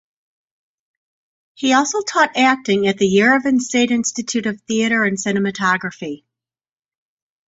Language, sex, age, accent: English, female, 60-69, United States English